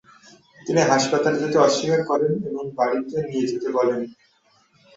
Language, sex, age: Bengali, male, 19-29